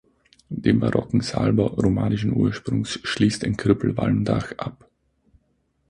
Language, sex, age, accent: German, male, 19-29, Österreichisches Deutsch